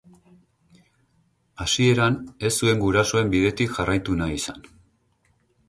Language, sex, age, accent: Basque, male, 40-49, Mendebalekoa (Araba, Bizkaia, Gipuzkoako mendebaleko herri batzuk)